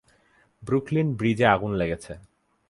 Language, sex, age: Bengali, male, 19-29